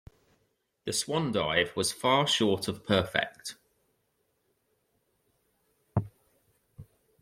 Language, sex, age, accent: English, male, 30-39, England English